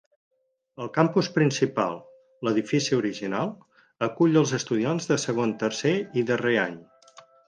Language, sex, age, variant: Catalan, male, 60-69, Central